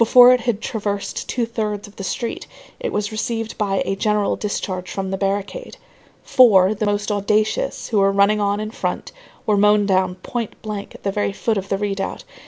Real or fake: real